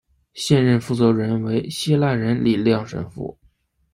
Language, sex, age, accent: Chinese, male, 19-29, 出生地：黑龙江省